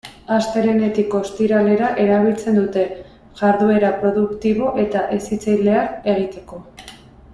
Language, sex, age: Basque, female, 19-29